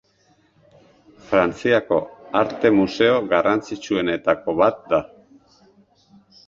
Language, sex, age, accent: Basque, male, 50-59, Mendebalekoa (Araba, Bizkaia, Gipuzkoako mendebaleko herri batzuk)